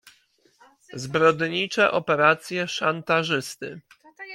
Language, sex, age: Polish, male, 30-39